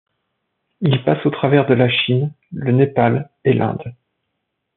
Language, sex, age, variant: French, male, 40-49, Français de métropole